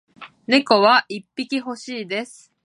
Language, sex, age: English, female, 19-29